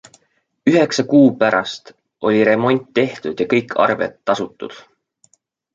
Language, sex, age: Estonian, male, 19-29